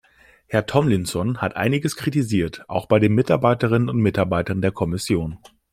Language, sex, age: German, male, 19-29